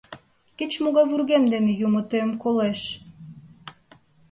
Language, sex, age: Mari, female, 19-29